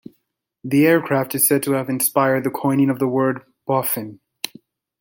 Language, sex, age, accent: English, male, 19-29, United States English